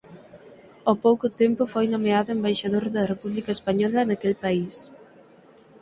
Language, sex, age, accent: Galician, female, 19-29, Atlántico (seseo e gheada); Normativo (estándar)